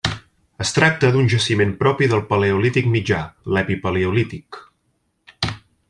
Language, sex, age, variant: Catalan, male, 30-39, Central